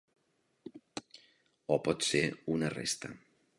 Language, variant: Catalan, Central